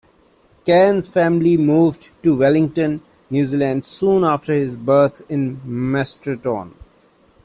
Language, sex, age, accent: English, male, 30-39, India and South Asia (India, Pakistan, Sri Lanka)